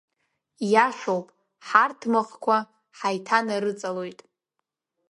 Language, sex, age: Abkhazian, female, under 19